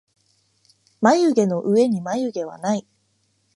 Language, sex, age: Japanese, female, 19-29